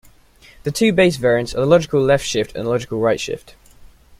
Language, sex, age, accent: English, male, under 19, England English